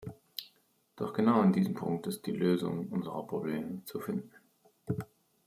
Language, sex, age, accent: German, male, 30-39, Deutschland Deutsch